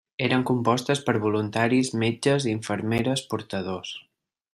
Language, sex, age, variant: Catalan, male, 19-29, Central